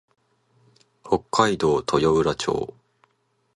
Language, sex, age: Japanese, male, 19-29